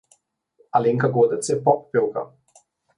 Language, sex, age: Slovenian, male, 19-29